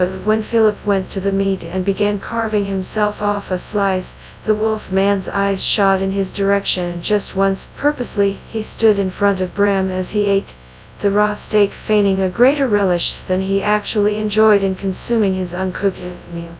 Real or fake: fake